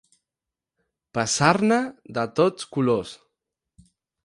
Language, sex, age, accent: Catalan, male, 19-29, aprenent (recent, des del castellà)